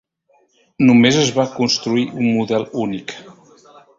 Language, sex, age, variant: Catalan, male, 50-59, Central